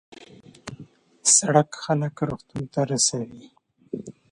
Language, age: Pashto, 30-39